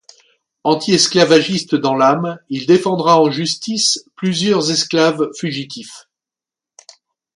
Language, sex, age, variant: French, male, 50-59, Français de métropole